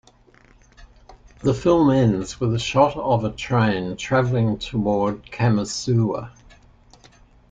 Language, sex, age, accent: English, male, 80-89, Australian English